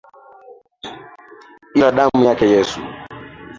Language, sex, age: Swahili, male, 30-39